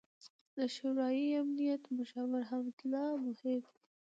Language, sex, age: Pashto, female, under 19